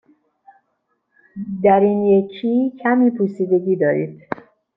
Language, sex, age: Persian, female, 50-59